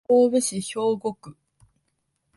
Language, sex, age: Japanese, female, under 19